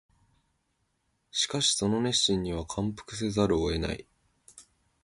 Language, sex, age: Japanese, male, under 19